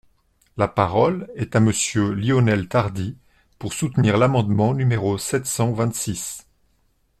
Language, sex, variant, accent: French, male, Français d'Europe, Français de Suisse